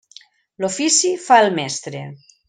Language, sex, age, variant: Catalan, female, 50-59, Central